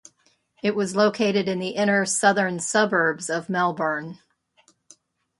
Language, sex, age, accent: English, female, 60-69, United States English